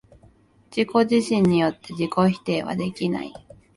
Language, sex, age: Japanese, female, 19-29